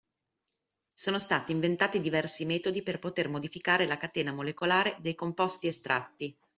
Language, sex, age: Italian, female, 30-39